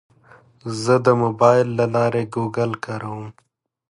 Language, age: Pashto, 19-29